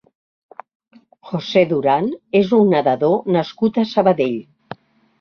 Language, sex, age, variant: Catalan, female, 60-69, Central